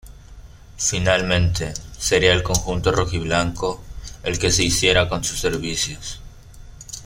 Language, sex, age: Spanish, male, under 19